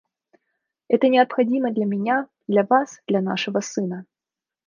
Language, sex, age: Russian, female, 19-29